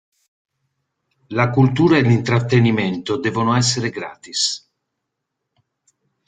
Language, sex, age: Italian, male, 50-59